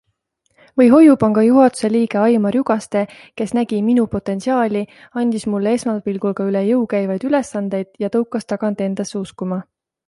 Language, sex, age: Estonian, female, 30-39